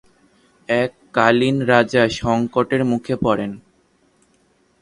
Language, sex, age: Bengali, male, under 19